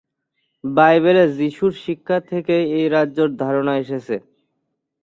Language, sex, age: Bengali, male, 19-29